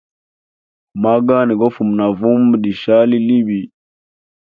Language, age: Hemba, 30-39